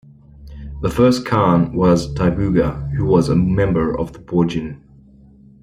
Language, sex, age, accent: English, male, 30-39, Australian English